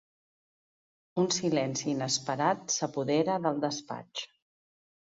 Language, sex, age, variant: Catalan, female, 50-59, Central